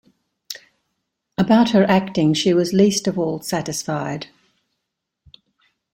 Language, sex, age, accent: English, female, 70-79, Australian English